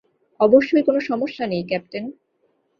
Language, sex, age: Bengali, female, 19-29